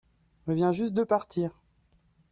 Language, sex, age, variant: French, male, 30-39, Français de métropole